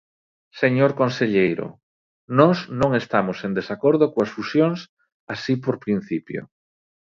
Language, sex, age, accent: Galician, male, 30-39, Normativo (estándar)